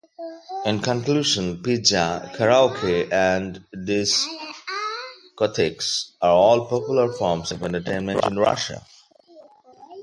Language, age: English, 30-39